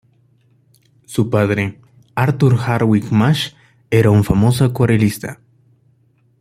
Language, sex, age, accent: Spanish, male, 19-29, América central